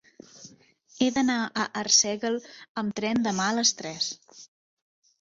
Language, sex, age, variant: Catalan, female, 30-39, Central